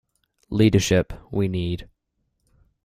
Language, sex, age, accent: English, male, 19-29, England English